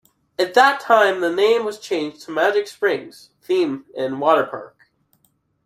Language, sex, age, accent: English, male, under 19, United States English